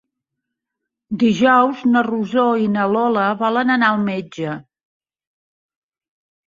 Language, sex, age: Catalan, female, 50-59